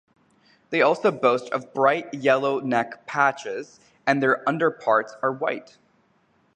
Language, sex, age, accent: English, male, 19-29, United States English